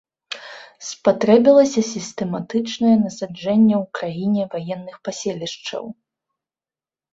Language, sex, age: Belarusian, female, 30-39